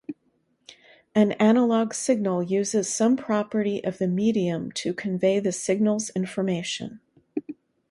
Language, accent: English, United States English